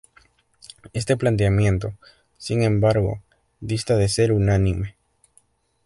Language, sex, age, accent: Spanish, male, 19-29, Andino-Pacífico: Colombia, Perú, Ecuador, oeste de Bolivia y Venezuela andina